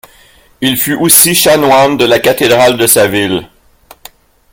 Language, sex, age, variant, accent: French, male, 50-59, Français d'Amérique du Nord, Français du Canada